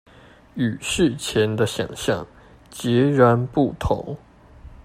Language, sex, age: Chinese, male, 19-29